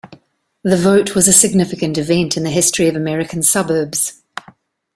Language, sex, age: English, female, 40-49